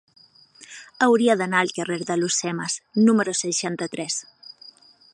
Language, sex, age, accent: Catalan, female, 30-39, balear; central